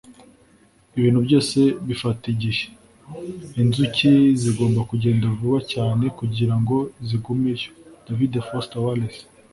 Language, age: Kinyarwanda, 19-29